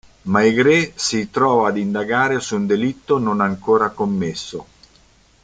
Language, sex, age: Italian, male, 50-59